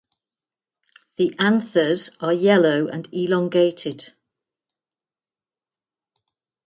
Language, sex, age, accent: English, female, 60-69, England English